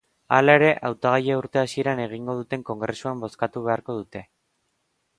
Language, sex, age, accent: Basque, male, 19-29, Erdialdekoa edo Nafarra (Gipuzkoa, Nafarroa)